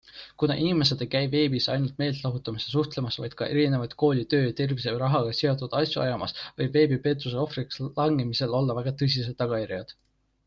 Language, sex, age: Estonian, male, 19-29